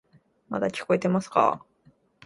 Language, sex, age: Japanese, female, 19-29